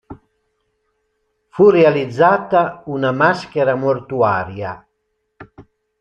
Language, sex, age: Italian, male, 60-69